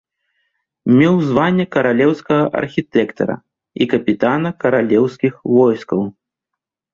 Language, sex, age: Belarusian, male, 30-39